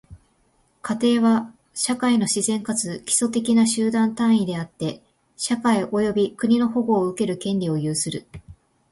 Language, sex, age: Japanese, female, 19-29